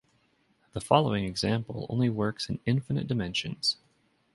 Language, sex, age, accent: English, male, 30-39, United States English